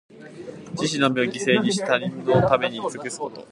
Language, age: Japanese, under 19